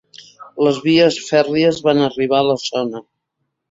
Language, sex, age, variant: Catalan, female, 70-79, Central